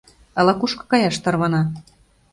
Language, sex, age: Mari, female, 50-59